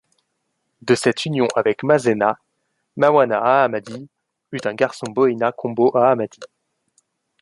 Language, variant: French, Français de métropole